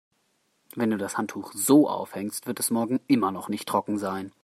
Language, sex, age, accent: German, male, under 19, Deutschland Deutsch